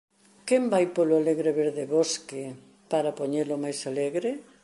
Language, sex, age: Galician, female, 60-69